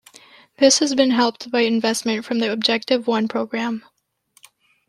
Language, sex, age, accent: English, female, under 19, United States English